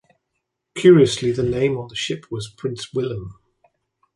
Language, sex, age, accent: English, male, 50-59, England English